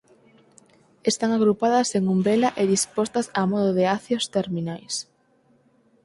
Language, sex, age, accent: Galician, female, 19-29, Neofalante